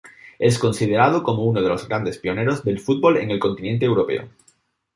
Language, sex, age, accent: Spanish, male, 40-49, España: Sur peninsular (Andalucia, Extremadura, Murcia)